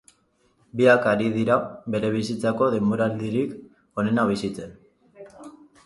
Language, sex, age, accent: Basque, female, 40-49, Mendebalekoa (Araba, Bizkaia, Gipuzkoako mendebaleko herri batzuk)